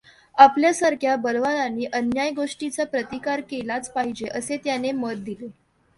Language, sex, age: Marathi, female, under 19